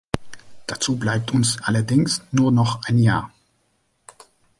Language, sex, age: German, male, 30-39